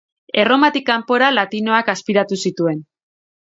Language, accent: Basque, Mendebalekoa (Araba, Bizkaia, Gipuzkoako mendebaleko herri batzuk)